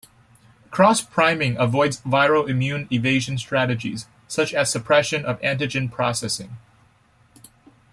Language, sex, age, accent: English, male, 19-29, United States English